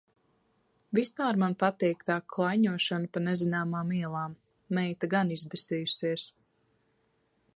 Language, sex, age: Latvian, female, 19-29